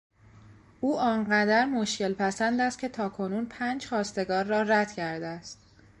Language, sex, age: Persian, female, 19-29